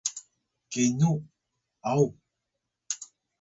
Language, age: Atayal, 30-39